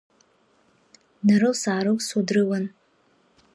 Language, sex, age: Abkhazian, female, 19-29